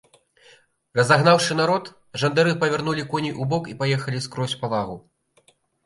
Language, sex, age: Belarusian, male, 19-29